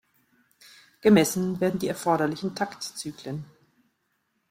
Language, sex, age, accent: German, female, 40-49, Deutschland Deutsch